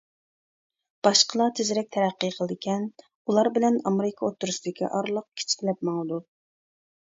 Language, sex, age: Uyghur, female, 19-29